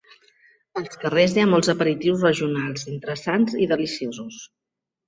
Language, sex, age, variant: Catalan, female, 50-59, Central